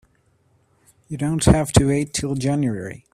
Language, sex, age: English, male, under 19